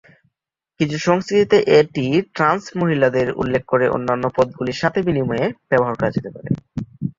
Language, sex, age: Bengali, male, under 19